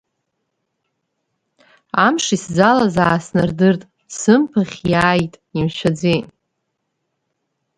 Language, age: Abkhazian, 30-39